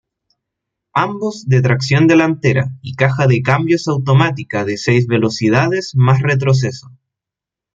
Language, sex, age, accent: Spanish, male, 19-29, Chileno: Chile, Cuyo